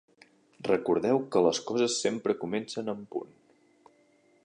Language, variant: Catalan, Central